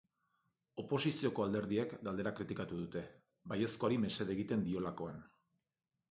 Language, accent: Basque, Erdialdekoa edo Nafarra (Gipuzkoa, Nafarroa)